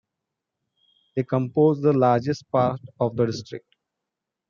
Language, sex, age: English, male, 40-49